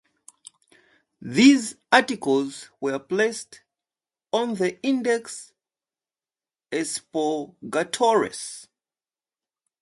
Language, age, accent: English, 19-29, United States English; England English